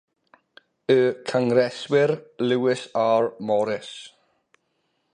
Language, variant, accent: Welsh, South-Eastern Welsh, Y Deyrnas Unedig Cymraeg